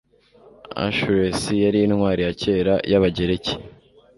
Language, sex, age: Kinyarwanda, male, 19-29